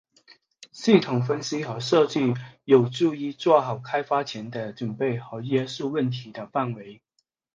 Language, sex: Chinese, male